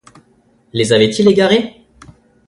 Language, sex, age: French, male, under 19